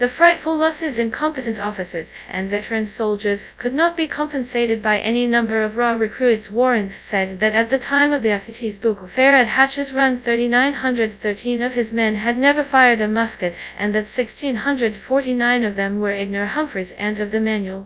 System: TTS, FastPitch